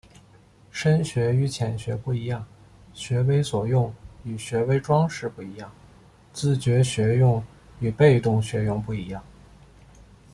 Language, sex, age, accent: Chinese, male, 19-29, 出生地：北京市